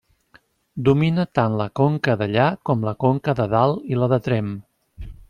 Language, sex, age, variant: Catalan, male, 50-59, Central